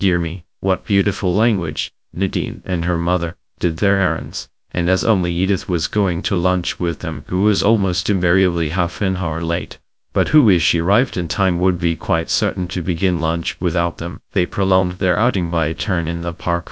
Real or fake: fake